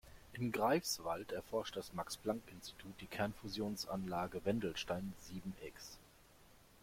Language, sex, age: German, male, 50-59